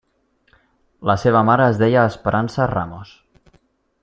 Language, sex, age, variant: Catalan, male, 30-39, Septentrional